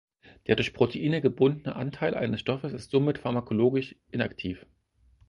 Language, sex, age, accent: German, male, 40-49, Deutschland Deutsch